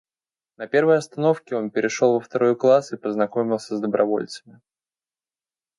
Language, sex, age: Russian, male, 19-29